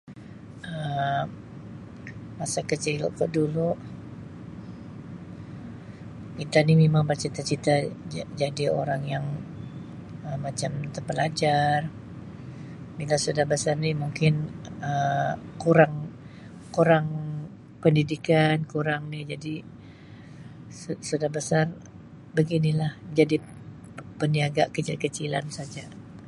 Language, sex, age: Sabah Malay, female, 50-59